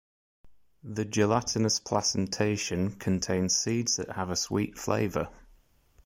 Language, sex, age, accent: English, male, 19-29, England English